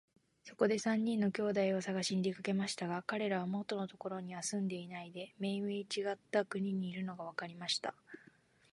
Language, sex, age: Japanese, female, 19-29